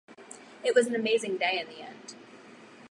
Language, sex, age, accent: English, female, under 19, United States English